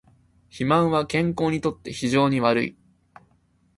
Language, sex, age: Japanese, male, 19-29